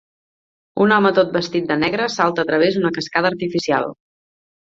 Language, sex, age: Catalan, female, 30-39